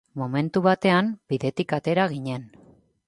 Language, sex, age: Basque, female, 40-49